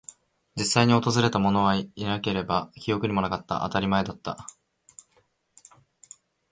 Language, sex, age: Japanese, male, 19-29